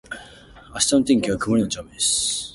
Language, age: Japanese, under 19